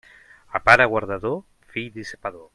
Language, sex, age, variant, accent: Catalan, male, 50-59, Central, central